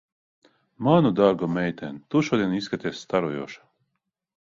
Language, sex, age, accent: Latvian, male, 40-49, Krievu